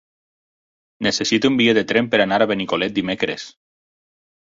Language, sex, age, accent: Catalan, male, 40-49, valencià